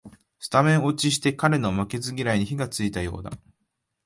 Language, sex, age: Japanese, male, 19-29